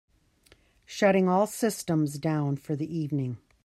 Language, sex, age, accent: English, female, 60-69, United States English